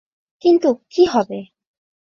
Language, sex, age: Bengali, female, 19-29